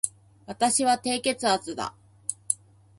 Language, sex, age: Japanese, female, 30-39